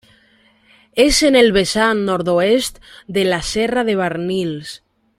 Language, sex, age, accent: Catalan, female, 19-29, valencià